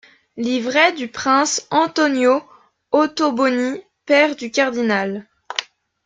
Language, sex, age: French, female, 19-29